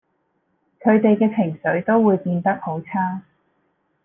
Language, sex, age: Cantonese, female, 19-29